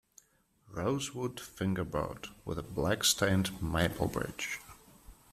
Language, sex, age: English, male, 30-39